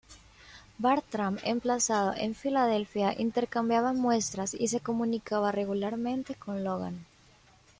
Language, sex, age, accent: Spanish, female, 19-29, América central